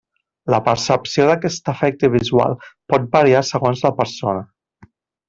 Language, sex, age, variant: Catalan, male, 40-49, Central